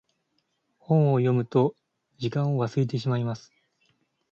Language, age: Japanese, 19-29